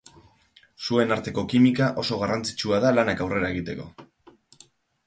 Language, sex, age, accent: Basque, male, 30-39, Mendebalekoa (Araba, Bizkaia, Gipuzkoako mendebaleko herri batzuk)